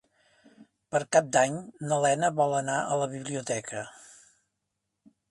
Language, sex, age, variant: Catalan, male, 60-69, Central